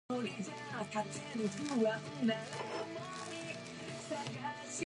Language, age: English, under 19